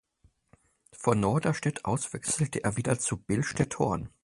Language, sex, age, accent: German, male, 30-39, Deutschland Deutsch